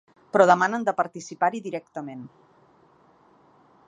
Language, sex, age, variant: Catalan, female, 40-49, Central